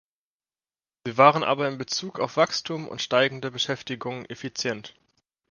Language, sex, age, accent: German, male, 19-29, Deutschland Deutsch